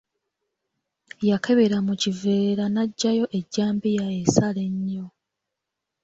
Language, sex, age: Ganda, female, 19-29